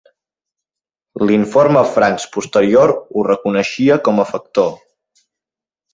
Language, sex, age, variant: Catalan, male, 19-29, Central